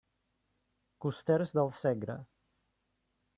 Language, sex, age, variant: Catalan, male, 30-39, Central